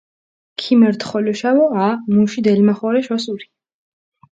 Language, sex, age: Mingrelian, female, 19-29